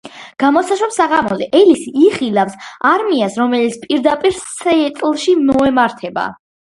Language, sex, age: Georgian, female, under 19